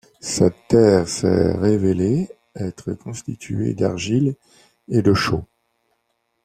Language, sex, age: French, male, 50-59